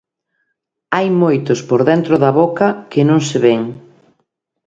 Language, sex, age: Galician, female, 50-59